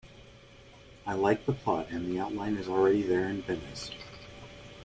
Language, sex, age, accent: English, male, 30-39, United States English